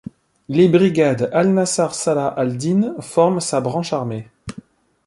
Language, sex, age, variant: French, male, 40-49, Français de métropole